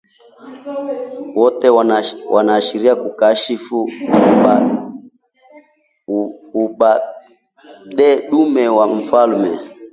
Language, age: Swahili, 30-39